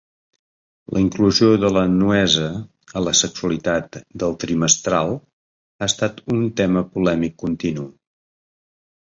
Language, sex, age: Catalan, male, 50-59